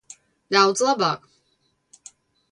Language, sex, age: Latvian, female, 40-49